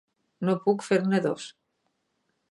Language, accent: Catalan, valencià